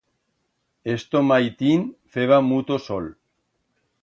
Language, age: Aragonese, 50-59